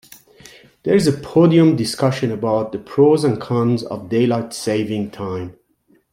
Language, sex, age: English, male, 50-59